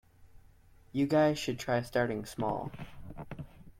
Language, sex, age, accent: English, male, under 19, United States English